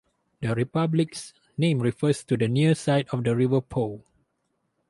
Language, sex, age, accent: English, male, 19-29, Malaysian English